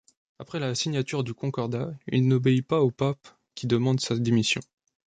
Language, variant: French, Français de métropole